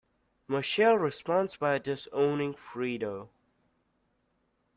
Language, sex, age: English, male, under 19